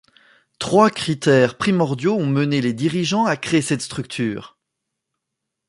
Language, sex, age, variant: French, male, 30-39, Français de métropole